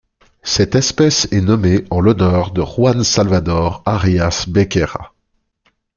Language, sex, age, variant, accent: French, male, 30-39, Français d'Europe, Français de Suisse